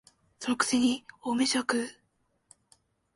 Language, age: Japanese, 19-29